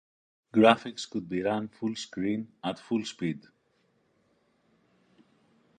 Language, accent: English, Greek